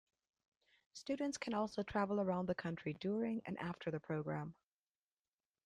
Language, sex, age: English, female, 40-49